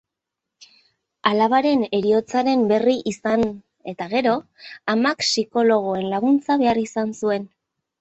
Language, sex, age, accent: Basque, female, 19-29, Nafar-lapurtarra edo Zuberotarra (Lapurdi, Nafarroa Beherea, Zuberoa)